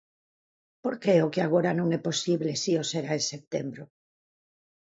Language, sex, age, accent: Galician, female, 50-59, Normativo (estándar)